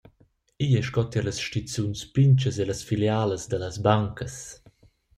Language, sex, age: Romansh, male, 19-29